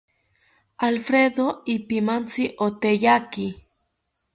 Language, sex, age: South Ucayali Ashéninka, female, under 19